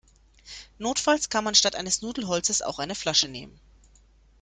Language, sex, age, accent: German, female, 19-29, Deutschland Deutsch